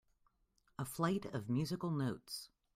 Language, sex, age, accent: English, female, 40-49, United States English